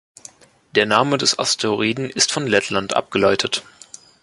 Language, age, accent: German, under 19, Deutschland Deutsch